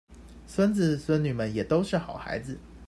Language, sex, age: Chinese, male, 19-29